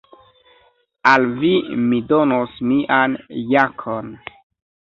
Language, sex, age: Esperanto, male, 30-39